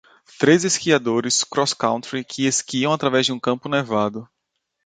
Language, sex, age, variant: Portuguese, male, 30-39, Portuguese (Brasil)